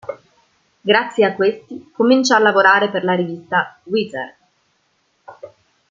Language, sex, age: Italian, female, 19-29